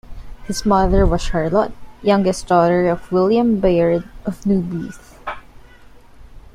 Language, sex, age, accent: English, female, 19-29, Filipino